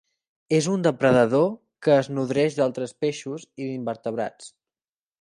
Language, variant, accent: Catalan, Central, gironí